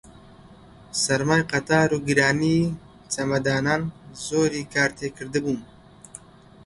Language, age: Central Kurdish, 19-29